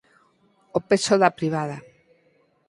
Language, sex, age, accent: Galician, female, 50-59, Normativo (estándar)